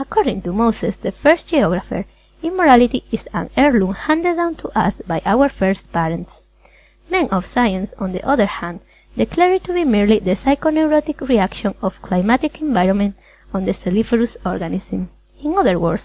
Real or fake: real